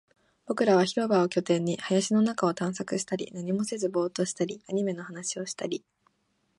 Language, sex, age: Japanese, female, 19-29